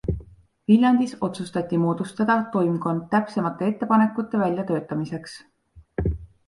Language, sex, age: Estonian, female, 19-29